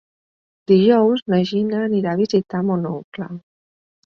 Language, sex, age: Catalan, female, 40-49